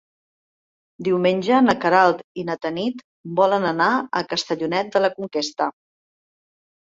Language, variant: Catalan, Central